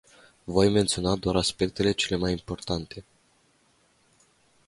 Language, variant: Romanian, Romanian-Romania